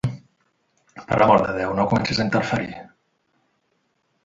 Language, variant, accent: Catalan, Central, central